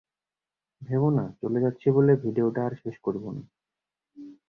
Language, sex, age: Bengali, male, 19-29